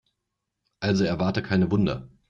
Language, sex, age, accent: German, male, 40-49, Deutschland Deutsch